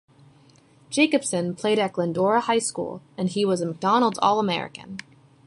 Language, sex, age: English, female, 19-29